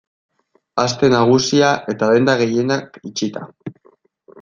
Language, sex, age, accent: Basque, male, 19-29, Erdialdekoa edo Nafarra (Gipuzkoa, Nafarroa)